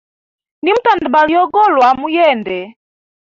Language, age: Hemba, 30-39